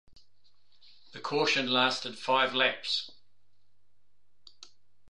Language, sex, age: English, male, 70-79